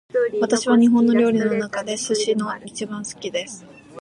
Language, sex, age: Japanese, female, 19-29